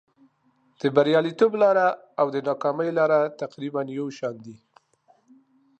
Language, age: Pashto, 40-49